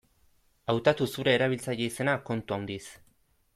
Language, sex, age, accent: Basque, male, 19-29, Erdialdekoa edo Nafarra (Gipuzkoa, Nafarroa)